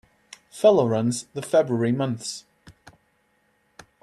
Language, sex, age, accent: English, male, 19-29, England English